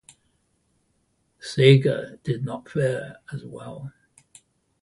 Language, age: English, 80-89